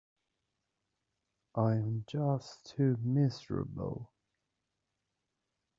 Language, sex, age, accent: English, male, 30-39, England English